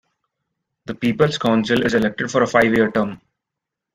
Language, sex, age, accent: English, male, 19-29, India and South Asia (India, Pakistan, Sri Lanka)